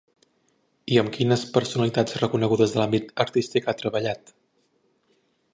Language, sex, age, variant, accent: Catalan, male, 19-29, Central, central